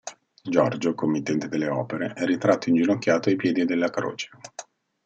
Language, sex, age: Italian, male, 40-49